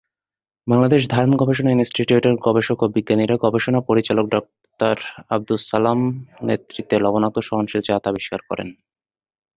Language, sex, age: Bengali, male, 19-29